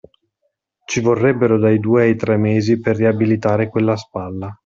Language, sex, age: Italian, male, 40-49